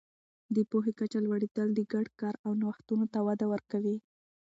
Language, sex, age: Pashto, female, 19-29